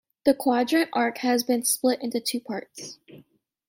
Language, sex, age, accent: English, female, under 19, United States English